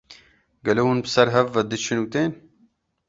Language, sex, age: Kurdish, male, 19-29